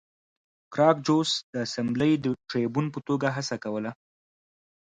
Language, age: Pashto, 19-29